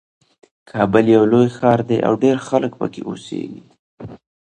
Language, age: Pashto, 19-29